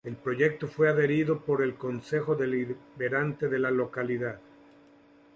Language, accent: Spanish, México